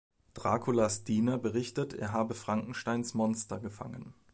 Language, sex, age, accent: German, male, 19-29, Deutschland Deutsch